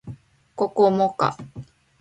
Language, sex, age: Japanese, female, 19-29